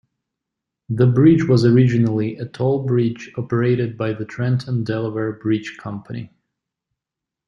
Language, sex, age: English, male, 19-29